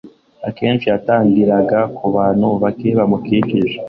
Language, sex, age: Kinyarwanda, male, under 19